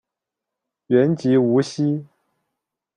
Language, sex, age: Chinese, male, 30-39